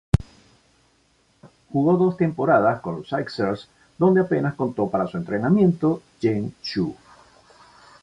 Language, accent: Spanish, Caribe: Cuba, Venezuela, Puerto Rico, República Dominicana, Panamá, Colombia caribeña, México caribeño, Costa del golfo de México